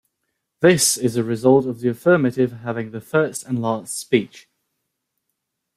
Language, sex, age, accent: English, male, 19-29, England English